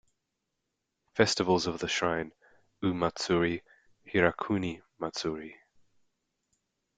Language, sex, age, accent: English, male, 30-39, Australian English